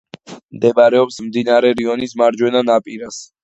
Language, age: Georgian, under 19